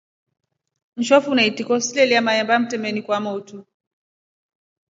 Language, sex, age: Rombo, female, 30-39